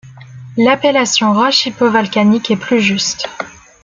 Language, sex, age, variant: French, female, 19-29, Français de métropole